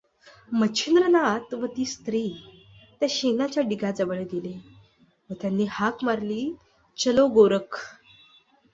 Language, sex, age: Marathi, female, 19-29